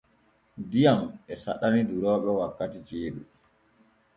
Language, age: Borgu Fulfulde, 30-39